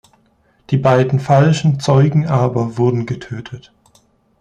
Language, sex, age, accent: German, male, 19-29, Deutschland Deutsch